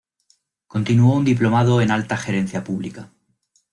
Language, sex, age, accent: Spanish, male, 30-39, España: Centro-Sur peninsular (Madrid, Toledo, Castilla-La Mancha)